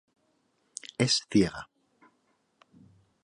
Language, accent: Spanish, España: Norte peninsular (Asturias, Castilla y León, Cantabria, País Vasco, Navarra, Aragón, La Rioja, Guadalajara, Cuenca)